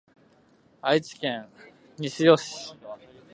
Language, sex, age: Japanese, male, 19-29